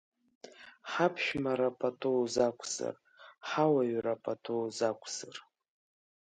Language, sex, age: Abkhazian, female, 50-59